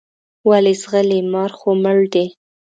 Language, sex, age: Pashto, female, 19-29